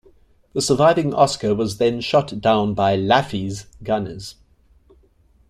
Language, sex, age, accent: English, male, 40-49, Southern African (South Africa, Zimbabwe, Namibia)